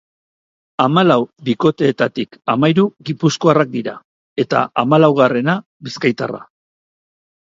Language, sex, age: Basque, male, 40-49